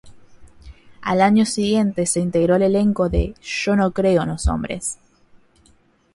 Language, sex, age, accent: Spanish, female, 19-29, Rioplatense: Argentina, Uruguay, este de Bolivia, Paraguay